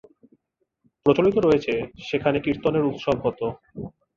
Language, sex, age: Bengali, male, 30-39